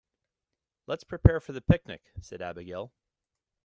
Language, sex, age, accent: English, male, 40-49, United States English